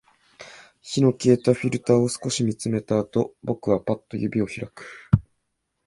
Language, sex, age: Japanese, male, 19-29